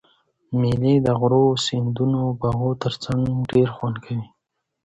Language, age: Pashto, 19-29